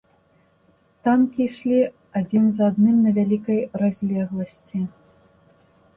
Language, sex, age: Belarusian, female, 19-29